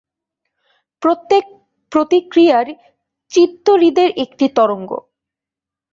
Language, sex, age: Bengali, female, 19-29